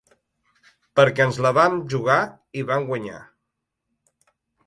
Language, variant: Catalan, Balear